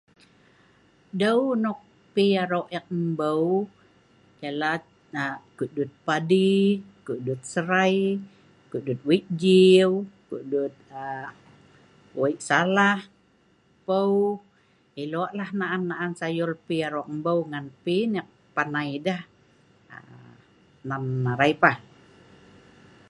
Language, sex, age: Sa'ban, female, 50-59